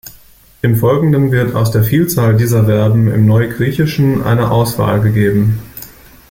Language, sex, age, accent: German, male, 30-39, Deutschland Deutsch